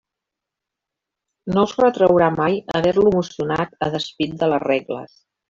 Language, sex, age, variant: Catalan, female, 40-49, Central